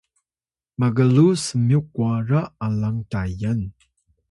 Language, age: Atayal, 30-39